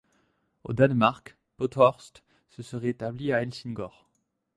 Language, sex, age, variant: French, male, 19-29, Français de métropole